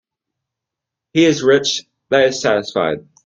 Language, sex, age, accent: English, male, 19-29, United States English